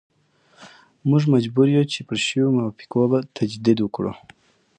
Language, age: Pashto, 19-29